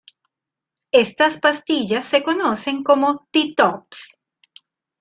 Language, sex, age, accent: Spanish, female, 50-59, Caribe: Cuba, Venezuela, Puerto Rico, República Dominicana, Panamá, Colombia caribeña, México caribeño, Costa del golfo de México